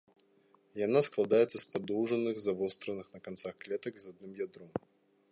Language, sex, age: Belarusian, male, 19-29